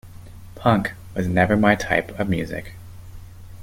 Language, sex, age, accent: English, male, 30-39, United States English